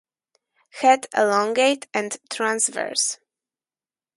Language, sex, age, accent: English, female, 19-29, Slavic